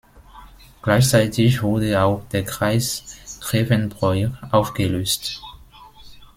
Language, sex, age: German, male, 19-29